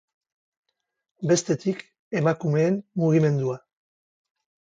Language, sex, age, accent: Basque, male, 50-59, Mendebalekoa (Araba, Bizkaia, Gipuzkoako mendebaleko herri batzuk)